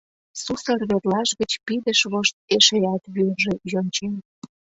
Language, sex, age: Mari, female, 30-39